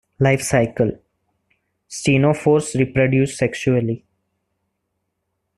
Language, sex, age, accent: English, male, 19-29, India and South Asia (India, Pakistan, Sri Lanka)